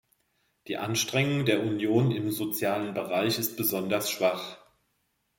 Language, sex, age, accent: German, female, 50-59, Deutschland Deutsch